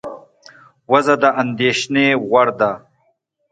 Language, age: Pashto, 40-49